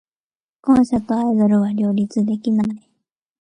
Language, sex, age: Japanese, female, 19-29